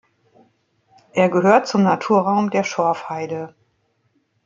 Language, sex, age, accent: German, female, 40-49, Deutschland Deutsch